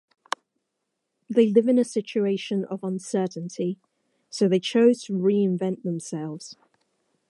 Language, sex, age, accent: English, female, 19-29, England English